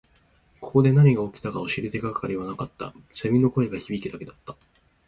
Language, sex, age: Japanese, male, 19-29